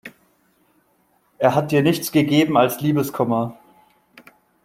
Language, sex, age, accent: German, male, 30-39, Deutschland Deutsch